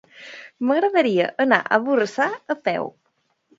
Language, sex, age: Catalan, female, 19-29